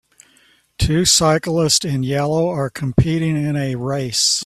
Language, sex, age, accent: English, male, 70-79, United States English